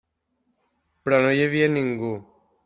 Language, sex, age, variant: Catalan, male, under 19, Balear